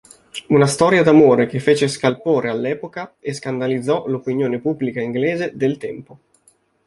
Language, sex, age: Italian, male, 19-29